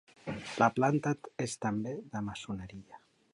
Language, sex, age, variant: Catalan, male, 50-59, Central